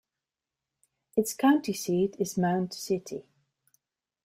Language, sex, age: English, female, 40-49